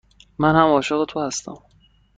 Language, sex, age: Persian, male, 19-29